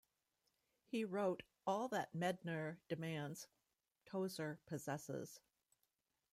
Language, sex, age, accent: English, female, 60-69, United States English